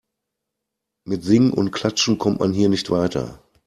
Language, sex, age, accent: German, male, 40-49, Deutschland Deutsch